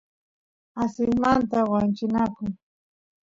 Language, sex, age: Santiago del Estero Quichua, female, 50-59